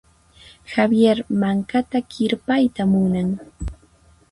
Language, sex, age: Puno Quechua, female, 19-29